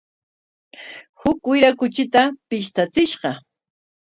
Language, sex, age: Corongo Ancash Quechua, female, 50-59